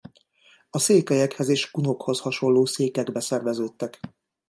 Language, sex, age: Hungarian, male, 50-59